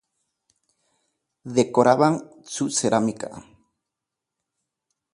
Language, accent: Spanish, México